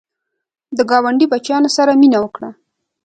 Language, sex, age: Pashto, female, 19-29